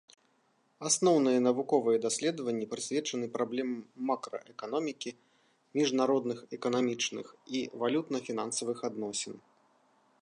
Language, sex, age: Belarusian, male, 40-49